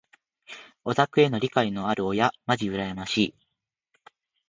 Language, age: Japanese, 19-29